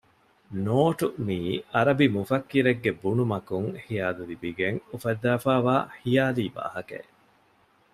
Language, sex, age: Divehi, male, 30-39